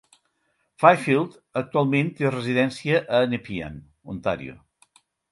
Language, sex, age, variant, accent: Catalan, male, 60-69, Central, central